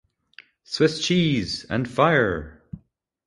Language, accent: English, Scottish English